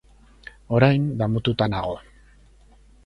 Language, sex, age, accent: Basque, male, 50-59, Erdialdekoa edo Nafarra (Gipuzkoa, Nafarroa)